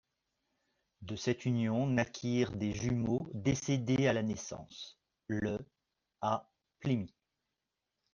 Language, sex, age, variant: French, male, 40-49, Français de métropole